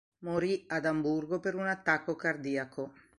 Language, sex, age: Italian, female, 60-69